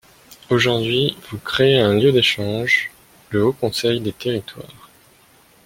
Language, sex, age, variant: French, male, 19-29, Français de métropole